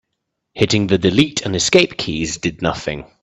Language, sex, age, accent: English, male, 30-39, England English